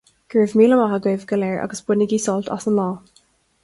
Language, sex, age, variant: Irish, female, 19-29, Gaeilge na Mumhan